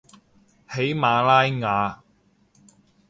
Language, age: Cantonese, 30-39